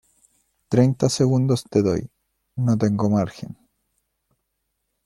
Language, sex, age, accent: Spanish, male, 19-29, Chileno: Chile, Cuyo